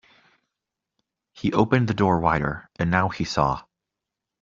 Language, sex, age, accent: English, male, 19-29, United States English